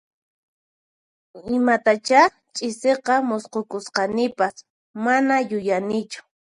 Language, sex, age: Puno Quechua, female, 19-29